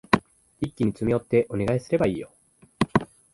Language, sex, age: Japanese, male, 19-29